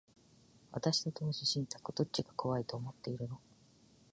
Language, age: Japanese, 50-59